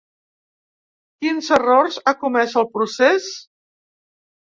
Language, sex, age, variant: Catalan, female, 70-79, Central